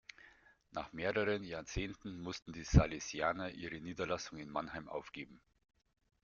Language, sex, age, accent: German, male, 50-59, Deutschland Deutsch